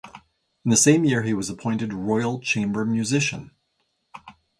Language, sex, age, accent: English, male, 50-59, Canadian English